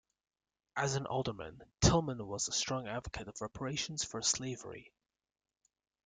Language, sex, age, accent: English, male, 19-29, United States English